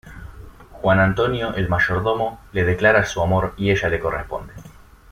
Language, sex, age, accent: Spanish, male, 19-29, Rioplatense: Argentina, Uruguay, este de Bolivia, Paraguay